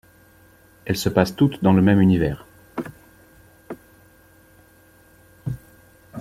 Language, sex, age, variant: French, male, 40-49, Français de métropole